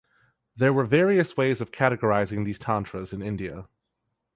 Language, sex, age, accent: English, male, 19-29, Canadian English